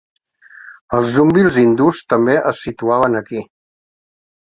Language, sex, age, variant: Catalan, male, 40-49, Central